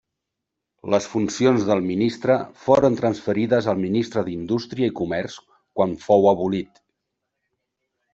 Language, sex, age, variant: Catalan, male, 50-59, Central